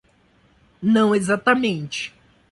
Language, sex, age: Portuguese, male, 19-29